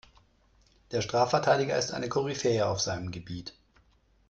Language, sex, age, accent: German, male, 30-39, Deutschland Deutsch